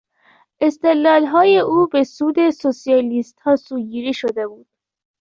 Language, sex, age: Persian, female, under 19